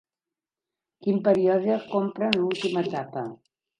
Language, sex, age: Catalan, female, 70-79